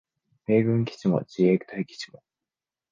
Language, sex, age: Japanese, male, 19-29